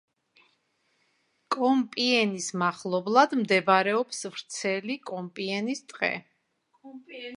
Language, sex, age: Georgian, female, 50-59